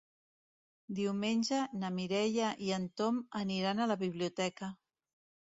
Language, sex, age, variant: Catalan, female, 50-59, Central